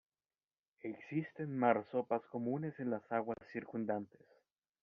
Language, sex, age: Spanish, male, 30-39